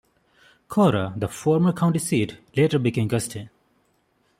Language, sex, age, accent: English, male, 19-29, India and South Asia (India, Pakistan, Sri Lanka)